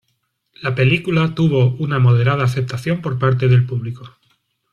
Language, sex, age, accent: Spanish, male, 40-49, España: Sur peninsular (Andalucia, Extremadura, Murcia)